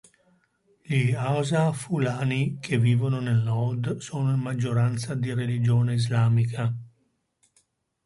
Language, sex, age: Italian, male, 70-79